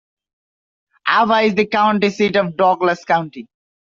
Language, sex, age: English, male, under 19